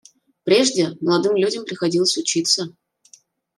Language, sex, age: Russian, female, 30-39